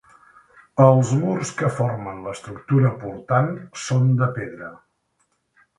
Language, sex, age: Catalan, male, 50-59